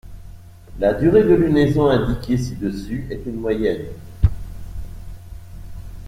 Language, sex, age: French, male, 50-59